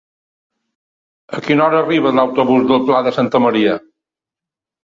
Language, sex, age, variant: Catalan, male, 60-69, Balear